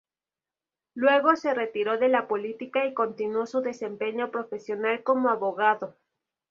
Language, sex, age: Spanish, female, 19-29